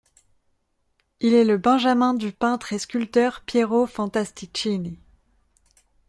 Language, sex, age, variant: French, female, 30-39, Français de métropole